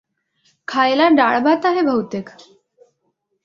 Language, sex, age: Marathi, female, under 19